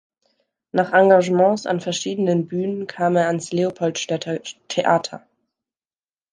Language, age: German, 19-29